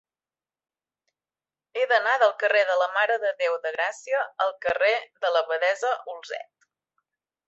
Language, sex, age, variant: Catalan, female, 30-39, Central